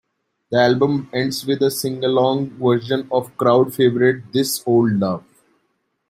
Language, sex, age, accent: English, male, 19-29, India and South Asia (India, Pakistan, Sri Lanka)